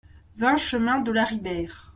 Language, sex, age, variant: French, female, 19-29, Français de métropole